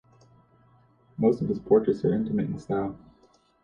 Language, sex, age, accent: English, male, 30-39, United States English